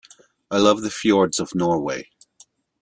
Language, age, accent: English, 40-49, United States English